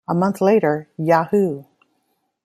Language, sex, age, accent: English, female, 50-59, United States English